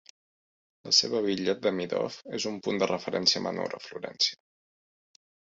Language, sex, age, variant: Catalan, male, 30-39, Central